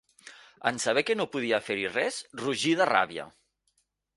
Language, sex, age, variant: Catalan, male, 40-49, Central